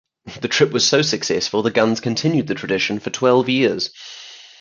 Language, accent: English, England English; New Zealand English